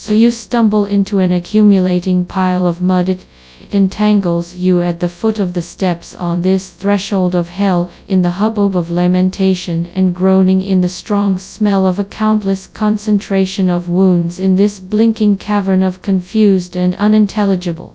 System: TTS, FastPitch